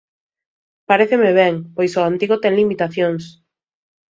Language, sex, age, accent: Galician, female, 30-39, Central (gheada)